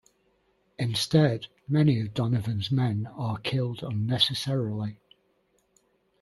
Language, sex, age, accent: English, male, 50-59, England English